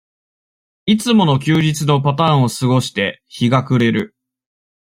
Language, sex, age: Japanese, male, 30-39